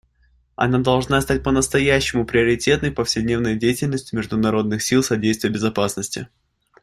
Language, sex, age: Russian, male, 19-29